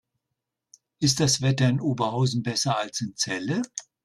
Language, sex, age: German, male, 60-69